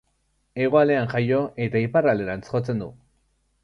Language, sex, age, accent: Basque, male, 30-39, Erdialdekoa edo Nafarra (Gipuzkoa, Nafarroa)